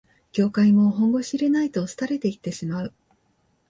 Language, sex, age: Japanese, female, 40-49